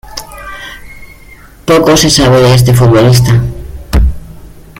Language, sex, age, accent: Spanish, female, 50-59, España: Centro-Sur peninsular (Madrid, Toledo, Castilla-La Mancha)